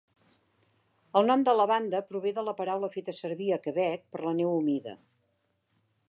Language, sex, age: Catalan, female, 60-69